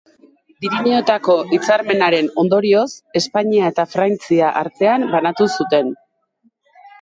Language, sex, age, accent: Basque, female, 40-49, Erdialdekoa edo Nafarra (Gipuzkoa, Nafarroa)